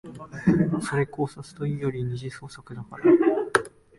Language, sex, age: Japanese, male, 19-29